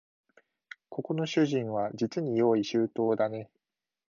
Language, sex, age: Japanese, male, 19-29